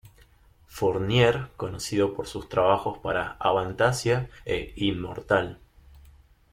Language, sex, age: Spanish, male, 19-29